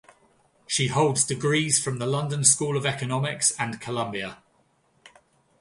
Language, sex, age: English, male, 40-49